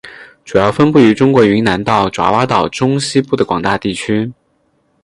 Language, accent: Chinese, 出生地：江西省